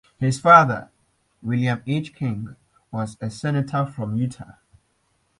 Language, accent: English, England English